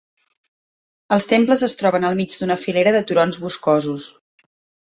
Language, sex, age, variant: Catalan, female, 30-39, Central